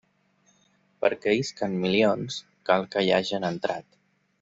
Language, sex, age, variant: Catalan, male, 30-39, Central